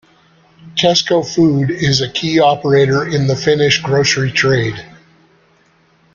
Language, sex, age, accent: English, male, 50-59, United States English